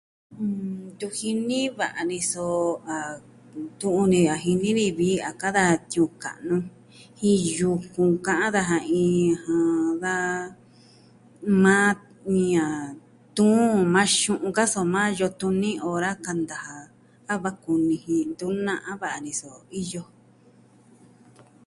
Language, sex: Southwestern Tlaxiaco Mixtec, female